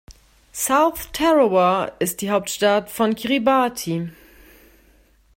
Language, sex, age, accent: German, female, 19-29, Deutschland Deutsch